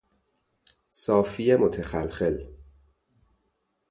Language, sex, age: Persian, male, 30-39